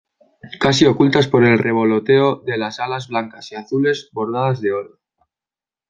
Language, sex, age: Spanish, male, 19-29